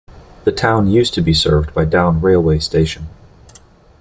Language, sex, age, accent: English, male, 30-39, United States English